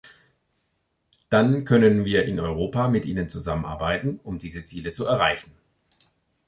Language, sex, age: German, male, 50-59